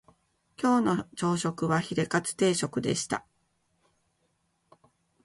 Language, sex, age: Japanese, female, 50-59